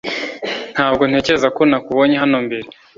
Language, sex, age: Kinyarwanda, male, 19-29